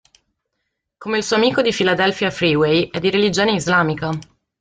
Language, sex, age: Italian, female, 19-29